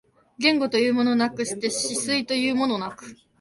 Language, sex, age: Japanese, female, 19-29